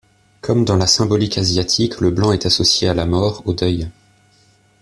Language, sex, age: French, male, 19-29